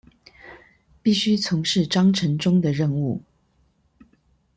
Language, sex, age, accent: Chinese, female, 40-49, 出生地：臺北市